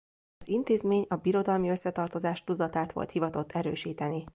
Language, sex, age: Hungarian, female, 19-29